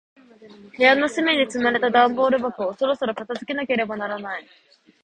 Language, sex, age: Japanese, female, 19-29